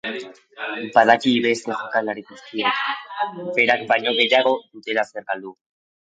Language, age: Basque, under 19